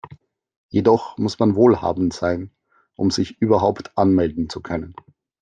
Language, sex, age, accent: German, male, 30-39, Österreichisches Deutsch